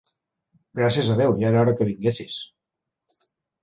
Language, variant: Catalan, Central